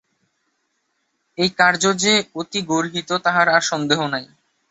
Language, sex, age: Bengali, male, 19-29